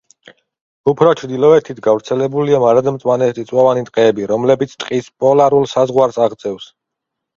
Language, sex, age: Georgian, male, 30-39